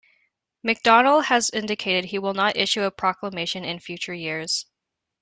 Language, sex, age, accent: English, female, 19-29, Canadian English